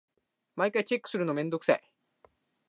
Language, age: Japanese, 19-29